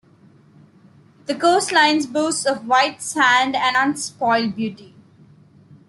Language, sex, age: English, female, under 19